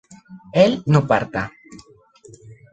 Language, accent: Spanish, Andino-Pacífico: Colombia, Perú, Ecuador, oeste de Bolivia y Venezuela andina